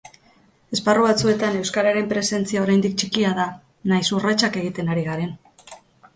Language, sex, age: Basque, female, 50-59